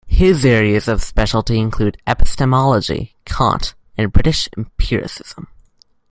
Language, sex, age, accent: English, male, under 19, United States English